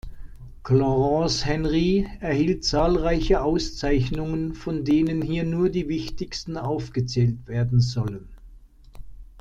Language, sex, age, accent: German, male, 60-69, Deutschland Deutsch